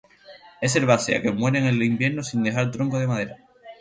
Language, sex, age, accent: Spanish, male, 19-29, España: Islas Canarias